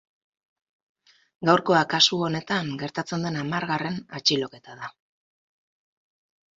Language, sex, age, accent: Basque, female, 40-49, Erdialdekoa edo Nafarra (Gipuzkoa, Nafarroa)